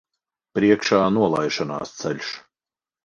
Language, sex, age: Latvian, male, 50-59